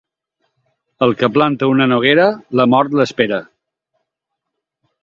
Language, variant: Catalan, Balear